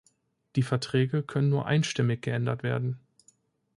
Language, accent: German, Deutschland Deutsch